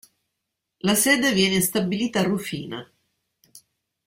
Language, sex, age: Italian, female, 50-59